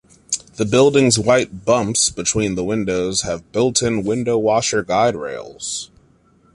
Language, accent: English, United States English